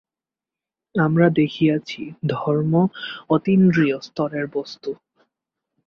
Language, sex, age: Bengali, male, 19-29